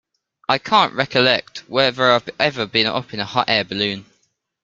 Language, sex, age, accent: English, male, under 19, England English